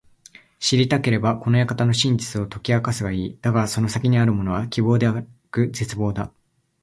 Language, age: Japanese, 19-29